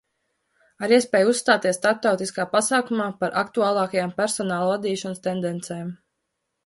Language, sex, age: Latvian, female, 19-29